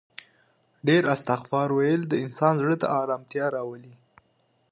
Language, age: Pashto, 19-29